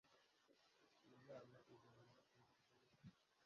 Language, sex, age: Kinyarwanda, male, 19-29